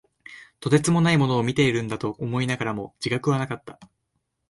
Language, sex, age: Japanese, male, 19-29